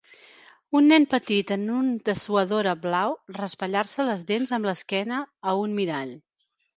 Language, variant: Catalan, Central